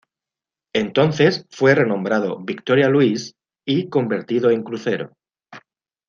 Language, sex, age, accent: Spanish, male, 40-49, España: Sur peninsular (Andalucia, Extremadura, Murcia)